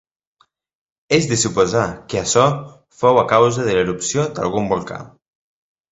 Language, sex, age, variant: Catalan, male, 19-29, Nord-Occidental